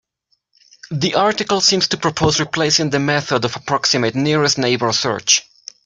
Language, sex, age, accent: English, male, 30-39, United States English